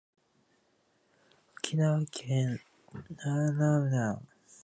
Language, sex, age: Japanese, male, 19-29